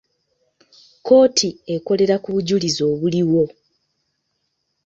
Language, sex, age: Ganda, female, 30-39